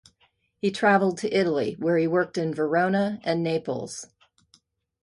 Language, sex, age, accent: English, female, 60-69, United States English